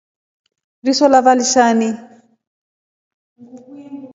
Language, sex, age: Rombo, female, 30-39